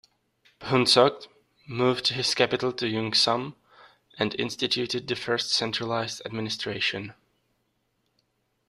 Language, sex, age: English, male, 19-29